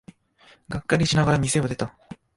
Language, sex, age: Japanese, male, 19-29